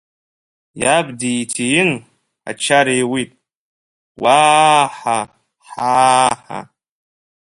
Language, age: Abkhazian, under 19